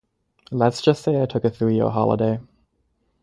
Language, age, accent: English, 19-29, Canadian English